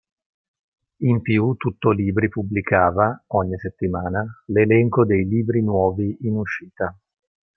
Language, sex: Italian, male